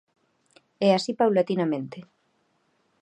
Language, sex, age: Galician, female, 30-39